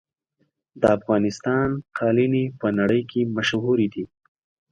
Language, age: Pashto, 19-29